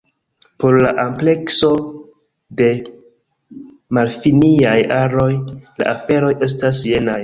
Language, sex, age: Esperanto, male, 19-29